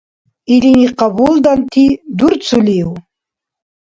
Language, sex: Dargwa, female